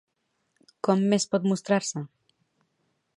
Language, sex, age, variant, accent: Catalan, female, 40-49, Central, central